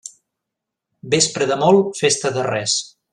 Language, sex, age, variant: Catalan, male, 40-49, Central